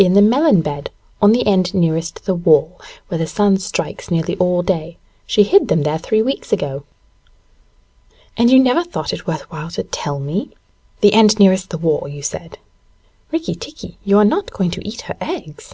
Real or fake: real